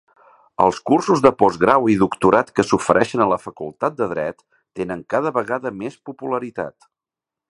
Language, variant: Catalan, Central